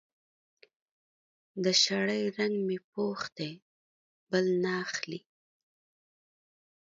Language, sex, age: Pashto, female, 30-39